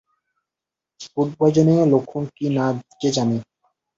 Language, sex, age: Bengali, male, 19-29